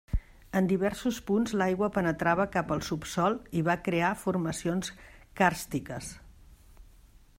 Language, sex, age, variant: Catalan, female, 50-59, Central